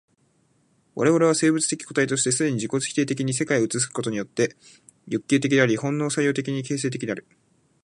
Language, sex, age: Japanese, male, 19-29